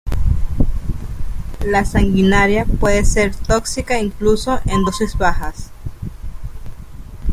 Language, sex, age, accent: Spanish, female, 19-29, Caribe: Cuba, Venezuela, Puerto Rico, República Dominicana, Panamá, Colombia caribeña, México caribeño, Costa del golfo de México